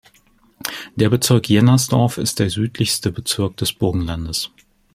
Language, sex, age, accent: German, male, 40-49, Deutschland Deutsch